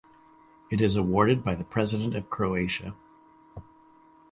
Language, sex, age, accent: English, male, 50-59, United States English